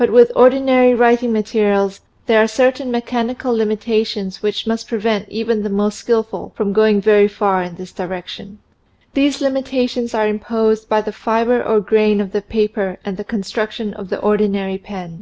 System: none